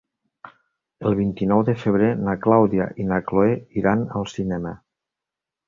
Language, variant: Catalan, Nord-Occidental